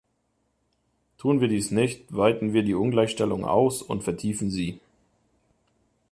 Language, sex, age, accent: German, male, 30-39, Deutschland Deutsch